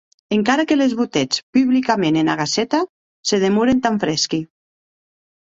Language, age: Occitan, 50-59